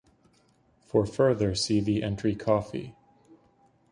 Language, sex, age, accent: English, male, 40-49, United States English